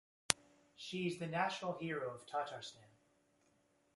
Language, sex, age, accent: English, male, 19-29, United States English